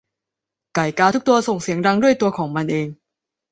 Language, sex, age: Thai, female, under 19